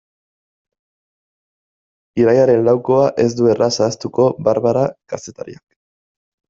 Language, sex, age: Basque, male, 19-29